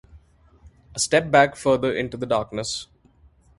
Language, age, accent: English, 30-39, India and South Asia (India, Pakistan, Sri Lanka)